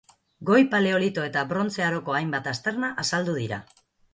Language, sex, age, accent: Basque, female, 40-49, Mendebalekoa (Araba, Bizkaia, Gipuzkoako mendebaleko herri batzuk)